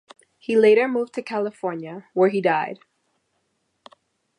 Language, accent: English, United States English